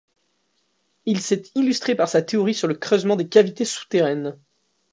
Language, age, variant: French, 19-29, Français de métropole